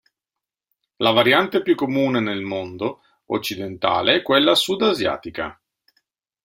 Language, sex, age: Italian, male, 40-49